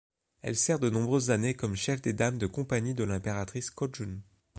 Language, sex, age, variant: French, male, 30-39, Français de métropole